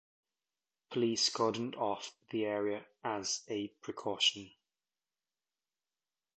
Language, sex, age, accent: English, male, 30-39, England English